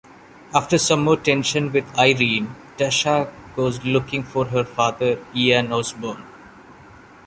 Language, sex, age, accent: English, male, 30-39, India and South Asia (India, Pakistan, Sri Lanka)